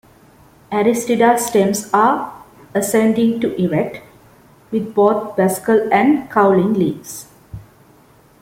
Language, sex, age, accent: English, female, 19-29, India and South Asia (India, Pakistan, Sri Lanka)